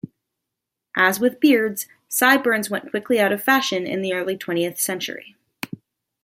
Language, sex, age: English, female, 19-29